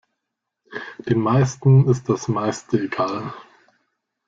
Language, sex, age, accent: German, male, 19-29, Deutschland Deutsch